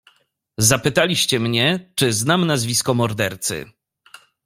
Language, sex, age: Polish, male, 30-39